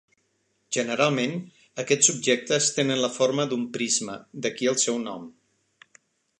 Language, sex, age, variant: Catalan, male, 50-59, Central